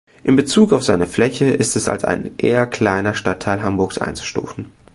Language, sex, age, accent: German, male, 19-29, Deutschland Deutsch